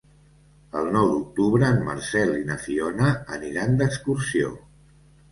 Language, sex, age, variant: Catalan, male, 60-69, Central